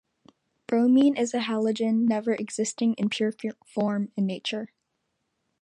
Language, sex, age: English, female, under 19